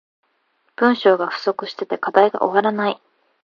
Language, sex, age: Japanese, female, 19-29